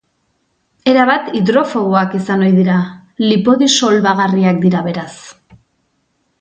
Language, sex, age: Basque, female, 40-49